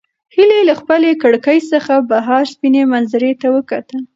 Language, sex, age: Pashto, female, under 19